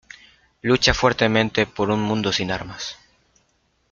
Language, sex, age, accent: Spanish, male, 30-39, México